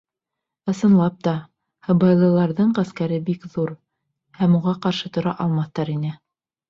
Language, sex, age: Bashkir, female, 30-39